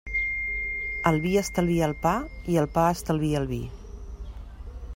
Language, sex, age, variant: Catalan, female, 50-59, Central